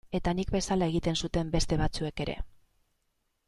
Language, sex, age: Basque, female, 40-49